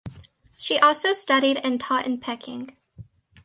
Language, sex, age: English, female, under 19